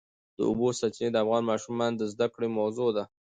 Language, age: Pashto, 40-49